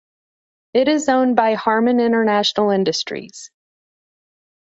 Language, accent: English, United States English